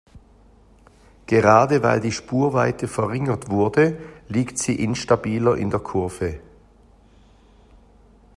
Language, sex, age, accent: German, male, 50-59, Schweizerdeutsch